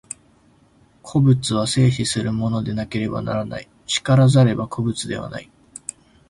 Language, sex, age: Japanese, male, 19-29